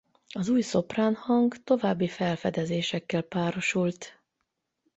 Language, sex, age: Hungarian, female, 50-59